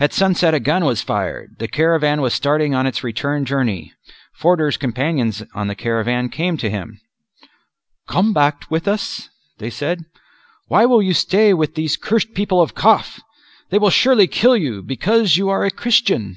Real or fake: real